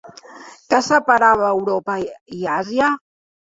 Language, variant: Catalan, Central